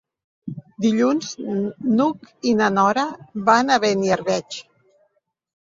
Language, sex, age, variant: Catalan, female, 60-69, Central